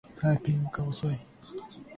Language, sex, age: Japanese, male, 19-29